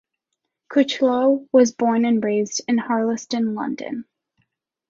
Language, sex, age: English, female, 19-29